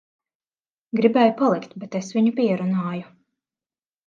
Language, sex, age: Latvian, female, 30-39